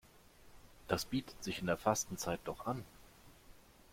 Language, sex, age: German, male, 50-59